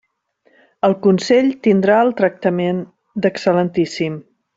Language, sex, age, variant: Catalan, female, 50-59, Central